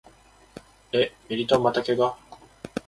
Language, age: Japanese, 19-29